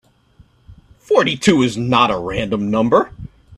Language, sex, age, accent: English, male, 40-49, United States English